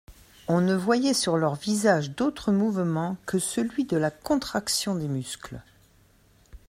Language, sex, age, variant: French, female, 60-69, Français de métropole